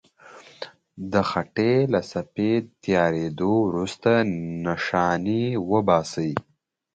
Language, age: Pashto, 19-29